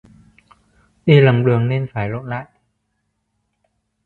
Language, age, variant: Vietnamese, 30-39, Hà Nội